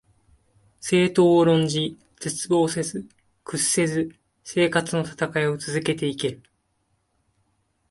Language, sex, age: Japanese, male, 19-29